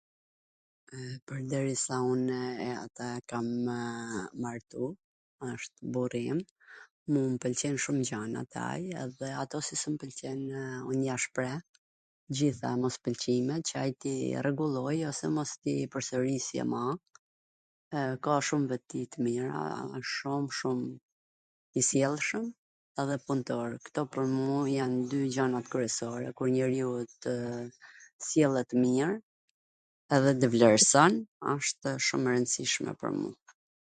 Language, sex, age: Gheg Albanian, female, 40-49